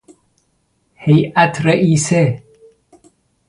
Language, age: Persian, 30-39